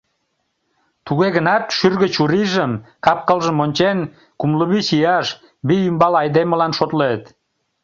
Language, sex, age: Mari, male, 50-59